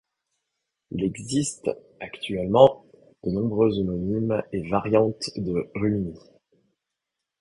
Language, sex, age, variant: French, male, 30-39, Français de métropole